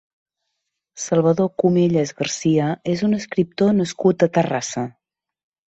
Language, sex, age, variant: Catalan, female, 50-59, Central